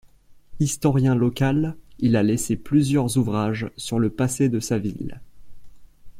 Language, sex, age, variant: French, male, under 19, Français de métropole